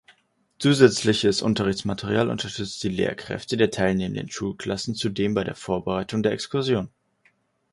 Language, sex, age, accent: German, male, 19-29, Deutschland Deutsch